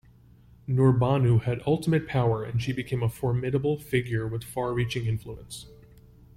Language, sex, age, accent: English, male, 30-39, United States English